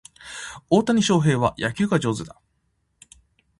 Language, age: Japanese, 19-29